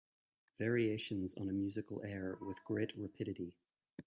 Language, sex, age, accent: English, male, 30-39, Irish English